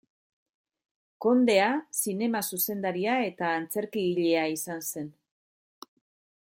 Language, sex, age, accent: Basque, female, 40-49, Mendebalekoa (Araba, Bizkaia, Gipuzkoako mendebaleko herri batzuk)